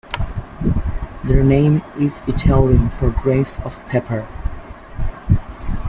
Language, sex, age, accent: English, male, under 19, United States English